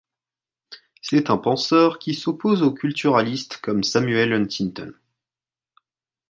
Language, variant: French, Français de métropole